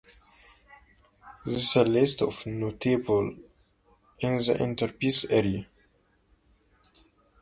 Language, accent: English, United States English